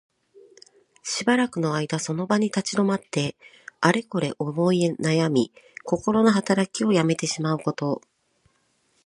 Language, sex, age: Japanese, female, 40-49